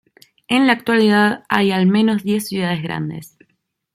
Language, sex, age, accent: Spanish, female, 19-29, Rioplatense: Argentina, Uruguay, este de Bolivia, Paraguay